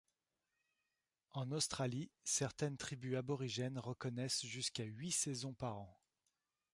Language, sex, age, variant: French, male, 30-39, Français de métropole